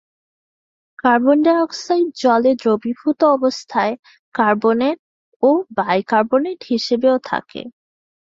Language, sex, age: Bengali, female, 19-29